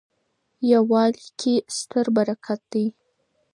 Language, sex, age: Pashto, female, under 19